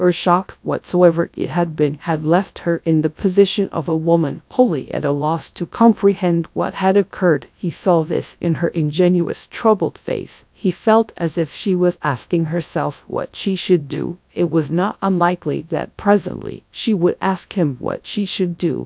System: TTS, GradTTS